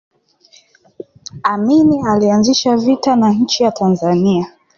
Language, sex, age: Swahili, female, 19-29